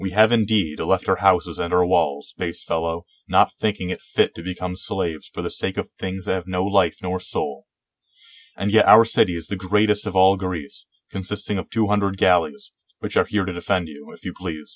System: none